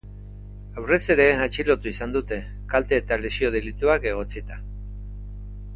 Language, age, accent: Basque, 60-69, Erdialdekoa edo Nafarra (Gipuzkoa, Nafarroa)